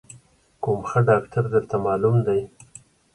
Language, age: Pashto, 60-69